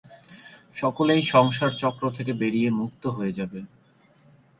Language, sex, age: Bengali, male, 19-29